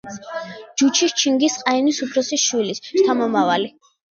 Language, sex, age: Georgian, female, under 19